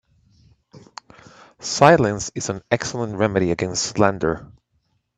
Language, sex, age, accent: English, male, 30-39, United States English